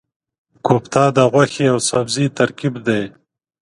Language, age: Pashto, 30-39